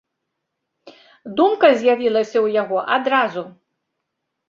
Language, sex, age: Belarusian, female, 60-69